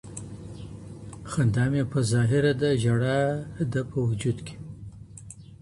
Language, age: Pashto, 60-69